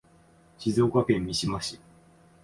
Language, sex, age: Japanese, male, 19-29